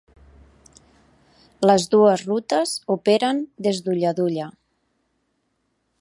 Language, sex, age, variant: Catalan, female, 30-39, Central